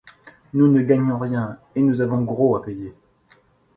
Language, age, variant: French, 40-49, Français de métropole